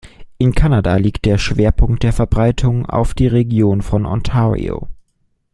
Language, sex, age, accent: German, male, 19-29, Deutschland Deutsch